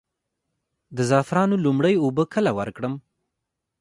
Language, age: Pashto, 19-29